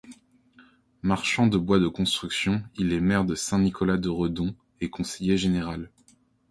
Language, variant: French, Français de métropole